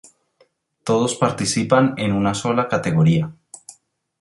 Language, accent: Spanish, Andino-Pacífico: Colombia, Perú, Ecuador, oeste de Bolivia y Venezuela andina